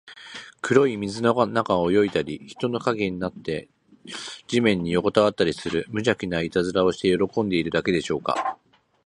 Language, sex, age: Japanese, male, 30-39